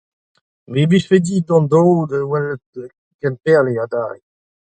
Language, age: Breton, 40-49